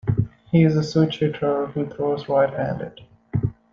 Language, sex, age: English, male, 19-29